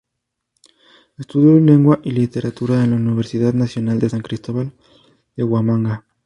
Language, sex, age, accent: Spanish, male, 19-29, México